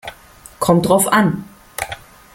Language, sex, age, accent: German, female, 50-59, Deutschland Deutsch